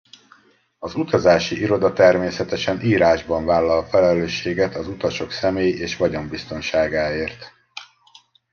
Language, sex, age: Hungarian, male, 50-59